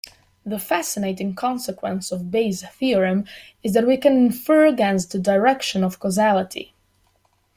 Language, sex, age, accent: English, female, 30-39, United States English